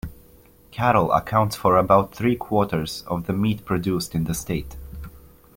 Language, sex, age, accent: English, male, 19-29, United States English